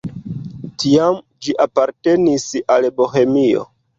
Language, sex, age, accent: Esperanto, male, 30-39, Internacia